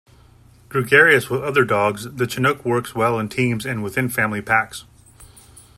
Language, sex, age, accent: English, male, 40-49, United States English